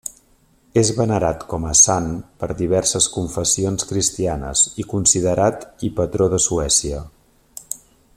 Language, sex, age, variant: Catalan, male, 40-49, Central